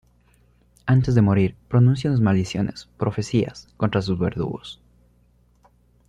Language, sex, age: Spanish, male, under 19